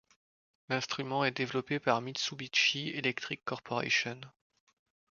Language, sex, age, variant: French, male, 30-39, Français de métropole